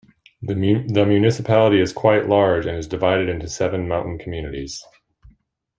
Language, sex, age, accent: English, male, 30-39, United States English